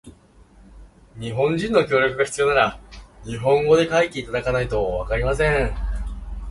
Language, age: Japanese, 19-29